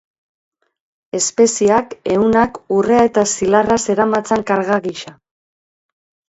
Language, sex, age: Basque, female, 50-59